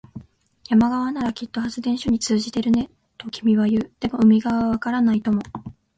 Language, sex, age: Japanese, female, 19-29